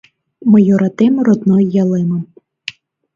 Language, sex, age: Mari, female, under 19